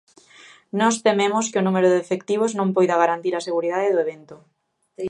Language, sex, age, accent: Galician, female, 19-29, Normativo (estándar)